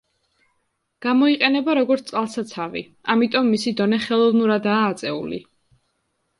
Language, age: Georgian, 19-29